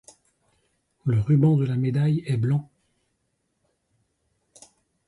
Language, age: French, 40-49